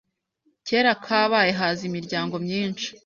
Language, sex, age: Kinyarwanda, female, 19-29